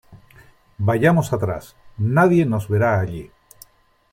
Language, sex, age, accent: Spanish, male, 60-69, España: Islas Canarias